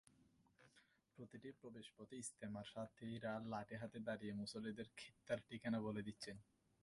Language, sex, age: Bengali, male, 19-29